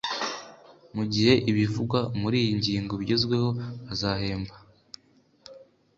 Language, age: Kinyarwanda, under 19